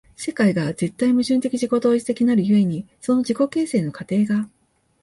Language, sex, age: Japanese, female, 40-49